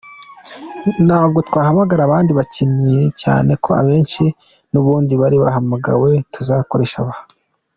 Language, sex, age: Kinyarwanda, male, 19-29